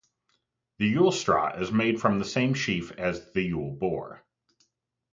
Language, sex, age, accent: English, male, 30-39, United States English